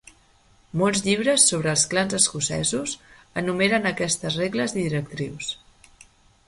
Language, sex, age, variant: Catalan, female, 30-39, Central